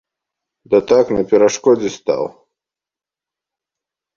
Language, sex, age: Belarusian, male, 30-39